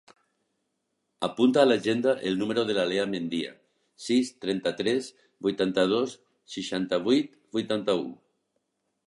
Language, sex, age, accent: Catalan, male, 60-69, valencià